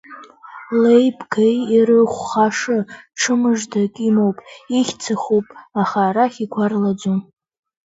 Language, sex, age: Abkhazian, female, under 19